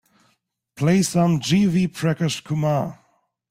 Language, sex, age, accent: English, male, 19-29, United States English